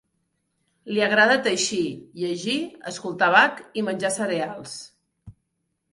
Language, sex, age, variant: Catalan, female, 40-49, Central